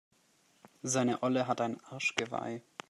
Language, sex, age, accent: German, male, under 19, Deutschland Deutsch